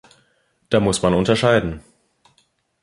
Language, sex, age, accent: German, male, 19-29, Deutschland Deutsch